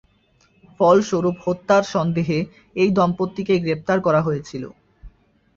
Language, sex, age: Bengali, male, under 19